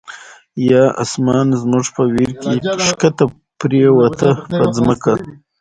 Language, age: Pashto, 19-29